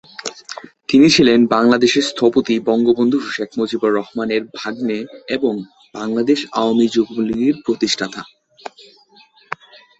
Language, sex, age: Bengali, male, 19-29